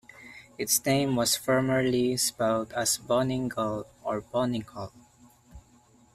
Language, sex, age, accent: English, male, under 19, Filipino